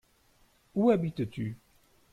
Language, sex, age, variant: French, male, 30-39, Français de métropole